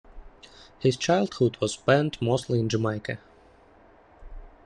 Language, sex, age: English, male, 19-29